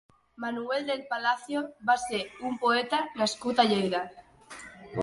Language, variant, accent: Catalan, Nord-Occidental, nord-occidental